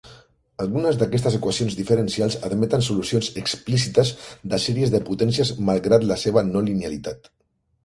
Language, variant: Catalan, Central